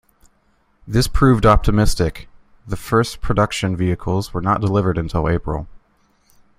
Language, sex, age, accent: English, male, 19-29, United States English